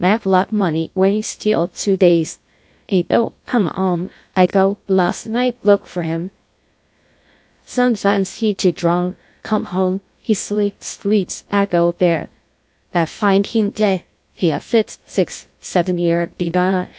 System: TTS, GlowTTS